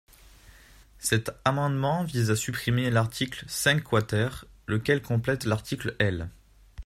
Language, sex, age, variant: French, male, 19-29, Français de métropole